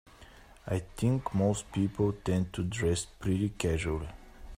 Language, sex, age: English, male, 30-39